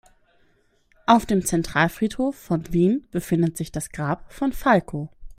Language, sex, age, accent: German, female, 19-29, Deutschland Deutsch